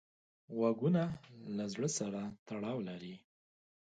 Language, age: Pashto, 30-39